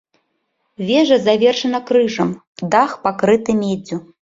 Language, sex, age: Belarusian, female, 30-39